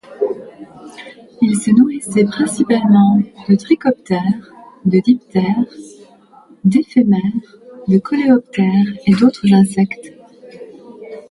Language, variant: French, Français de métropole